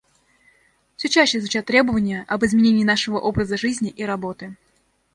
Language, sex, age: Russian, female, under 19